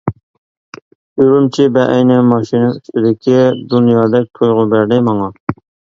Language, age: Uyghur, 30-39